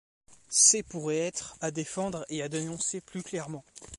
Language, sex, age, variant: French, male, 19-29, Français de métropole